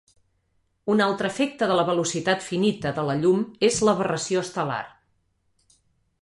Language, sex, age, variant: Catalan, female, 40-49, Nord-Occidental